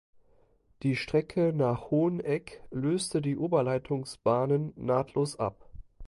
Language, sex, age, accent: German, male, 40-49, Deutschland Deutsch